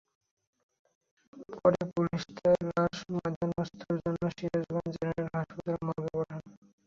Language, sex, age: Bengali, male, 19-29